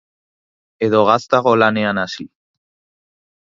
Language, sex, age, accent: Basque, male, 19-29, Erdialdekoa edo Nafarra (Gipuzkoa, Nafarroa)